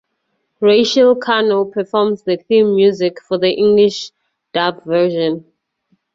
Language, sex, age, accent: English, female, 30-39, Southern African (South Africa, Zimbabwe, Namibia)